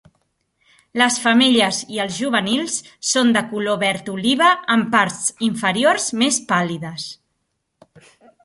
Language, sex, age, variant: Catalan, female, 30-39, Central